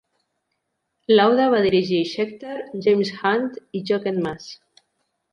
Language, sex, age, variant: Catalan, female, 40-49, Central